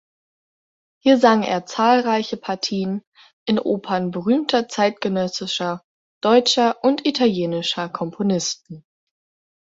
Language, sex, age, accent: German, female, 19-29, Deutschland Deutsch